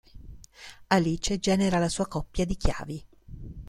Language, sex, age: Italian, female, 50-59